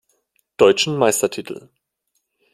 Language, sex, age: German, male, 19-29